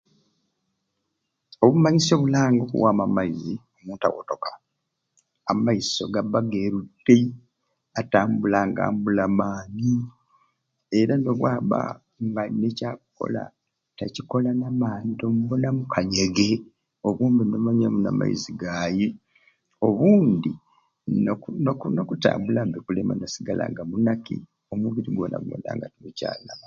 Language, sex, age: Ruuli, male, 70-79